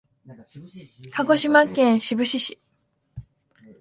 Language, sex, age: Japanese, female, 19-29